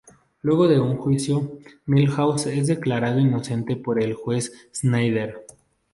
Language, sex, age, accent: Spanish, male, 19-29, México